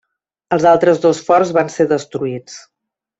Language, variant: Catalan, Central